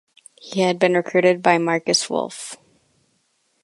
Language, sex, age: English, female, under 19